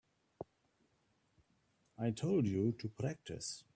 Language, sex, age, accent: English, male, 60-69, Southern African (South Africa, Zimbabwe, Namibia)